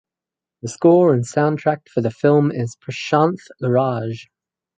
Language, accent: English, Australian English